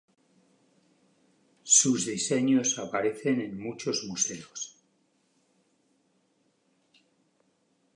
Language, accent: Spanish, España: Norte peninsular (Asturias, Castilla y León, Cantabria, País Vasco, Navarra, Aragón, La Rioja, Guadalajara, Cuenca)